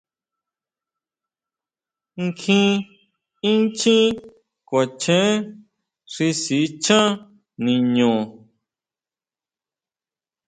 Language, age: Huautla Mazatec, 19-29